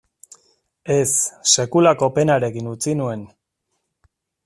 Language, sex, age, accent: Basque, male, 40-49, Erdialdekoa edo Nafarra (Gipuzkoa, Nafarroa)